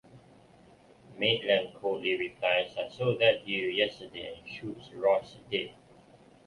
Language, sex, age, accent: English, male, 30-39, Malaysian English